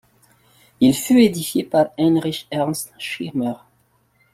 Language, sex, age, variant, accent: French, male, 30-39, Français d'Afrique subsaharienne et des îles africaines, Français de Madagascar